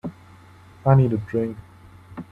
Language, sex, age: English, male, 19-29